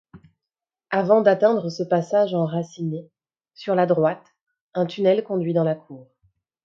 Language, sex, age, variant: French, female, 30-39, Français de métropole